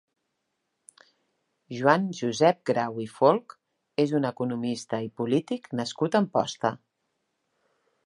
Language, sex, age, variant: Catalan, female, 40-49, Central